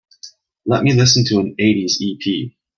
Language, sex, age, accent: English, male, 30-39, Canadian English